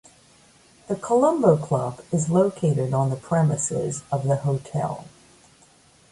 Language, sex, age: English, female, 60-69